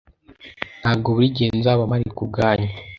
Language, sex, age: Kinyarwanda, male, under 19